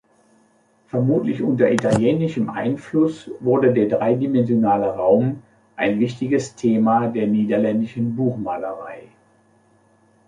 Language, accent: German, Deutschland Deutsch